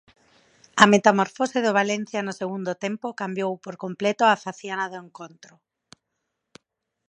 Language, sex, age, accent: Galician, female, 30-39, Normativo (estándar)